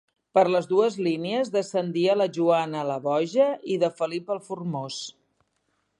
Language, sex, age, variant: Catalan, female, 50-59, Central